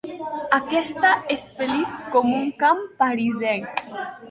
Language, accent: Catalan, Oriental